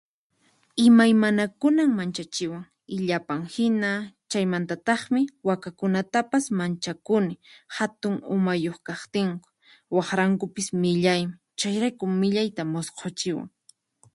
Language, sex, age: Puno Quechua, female, 19-29